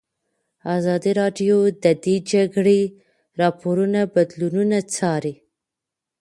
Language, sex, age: Pashto, female, 19-29